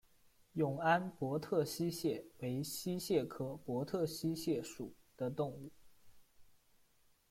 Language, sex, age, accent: Chinese, male, 19-29, 出生地：四川省